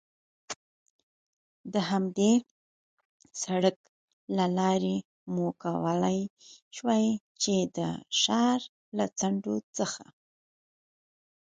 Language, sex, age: Pashto, female, 30-39